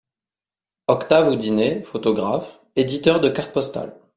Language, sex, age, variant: French, male, 30-39, Français de métropole